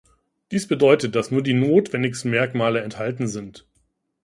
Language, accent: German, Deutschland Deutsch